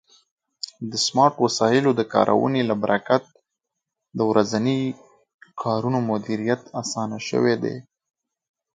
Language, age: Pashto, 19-29